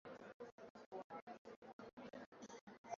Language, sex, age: Swahili, male, 19-29